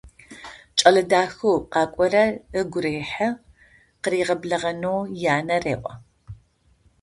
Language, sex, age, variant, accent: Adyghe, female, 50-59, Адыгабзэ (Кирил, пстэумэ зэдыряе), Бжъэдыгъу (Bjeduğ)